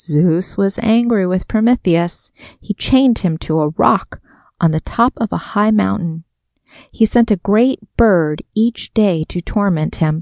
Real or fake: real